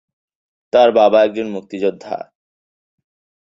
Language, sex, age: Bengali, male, 19-29